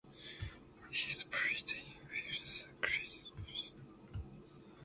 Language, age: English, under 19